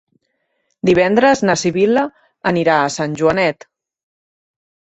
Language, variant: Catalan, Central